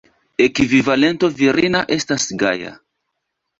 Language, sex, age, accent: Esperanto, male, 30-39, Internacia